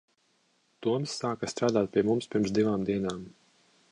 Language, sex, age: Latvian, male, 40-49